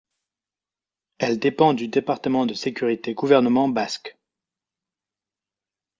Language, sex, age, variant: French, male, 19-29, Français de métropole